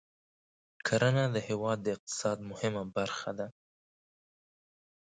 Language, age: Pashto, 19-29